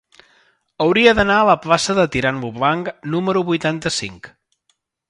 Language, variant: Catalan, Central